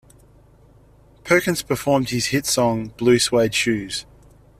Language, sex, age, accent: English, male, 30-39, Australian English